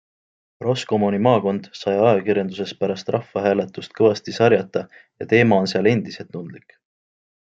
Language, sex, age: Estonian, male, 19-29